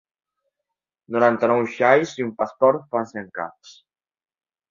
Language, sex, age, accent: Catalan, male, under 19, valencià